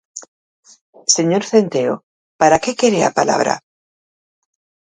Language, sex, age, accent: Galician, female, 50-59, Normativo (estándar)